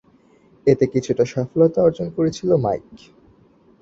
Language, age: Bengali, 19-29